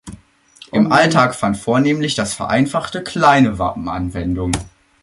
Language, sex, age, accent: German, male, under 19, Deutschland Deutsch